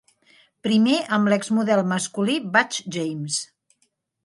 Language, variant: Catalan, Central